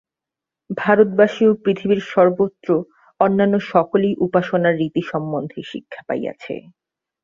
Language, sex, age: Bengali, female, 19-29